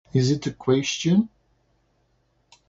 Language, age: English, 60-69